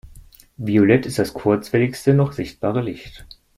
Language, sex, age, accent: German, male, 19-29, Deutschland Deutsch